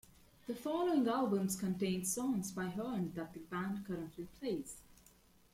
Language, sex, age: English, female, 19-29